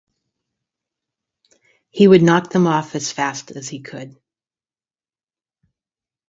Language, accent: English, United States English